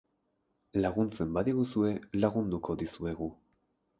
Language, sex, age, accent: Basque, male, 19-29, Erdialdekoa edo Nafarra (Gipuzkoa, Nafarroa)